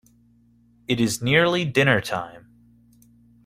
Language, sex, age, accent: English, male, 19-29, United States English